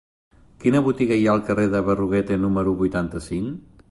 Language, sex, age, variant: Catalan, male, 30-39, Central